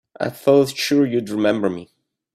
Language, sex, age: English, male, 40-49